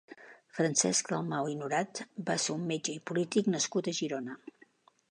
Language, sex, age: Catalan, female, 60-69